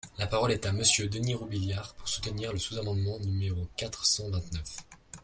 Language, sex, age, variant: French, male, under 19, Français de métropole